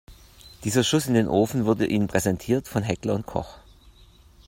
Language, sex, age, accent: German, male, 40-49, Deutschland Deutsch